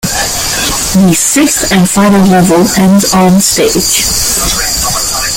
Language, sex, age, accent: English, female, 30-39, Canadian English